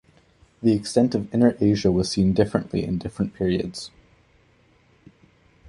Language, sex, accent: English, male, Canadian English